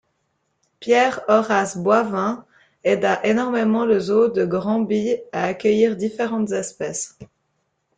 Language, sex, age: French, female, 30-39